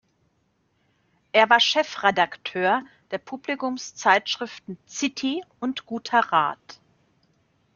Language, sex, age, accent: German, female, 30-39, Deutschland Deutsch